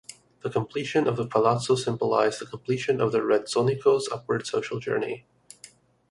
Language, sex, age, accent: English, male, 19-29, United States English